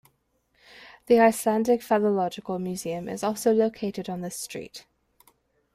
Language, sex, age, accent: English, female, 19-29, England English